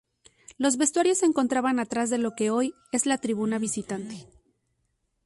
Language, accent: Spanish, México